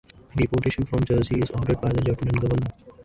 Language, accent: English, India and South Asia (India, Pakistan, Sri Lanka)